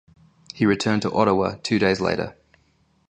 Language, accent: English, Australian English